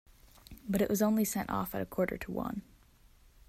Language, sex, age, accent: English, female, under 19, United States English